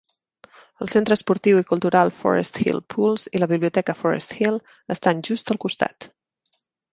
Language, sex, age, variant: Catalan, female, 30-39, Central